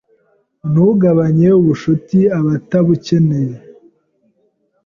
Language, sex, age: Kinyarwanda, male, 19-29